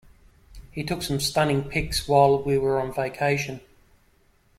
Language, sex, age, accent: English, male, 50-59, Australian English